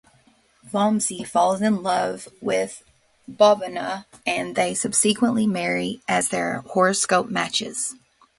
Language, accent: English, United States English